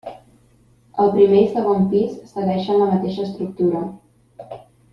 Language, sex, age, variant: Catalan, female, 19-29, Central